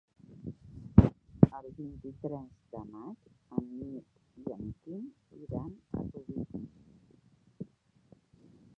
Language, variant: Catalan, Central